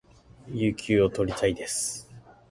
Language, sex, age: Japanese, male, 19-29